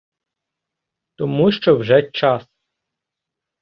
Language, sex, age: Ukrainian, male, 19-29